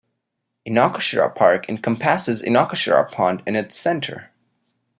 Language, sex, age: English, male, 50-59